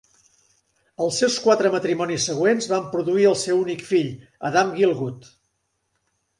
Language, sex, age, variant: Catalan, male, 60-69, Central